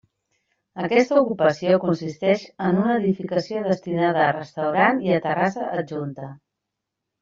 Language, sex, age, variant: Catalan, female, 30-39, Central